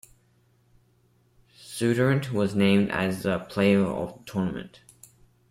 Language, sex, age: English, male, 19-29